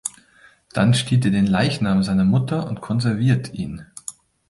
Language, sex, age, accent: German, male, 40-49, Deutschland Deutsch